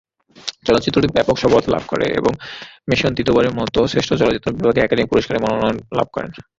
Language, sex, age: Bengali, male, 19-29